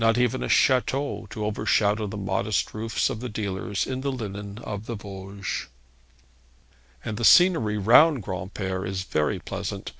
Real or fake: real